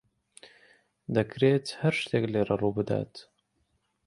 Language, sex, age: Central Kurdish, male, 19-29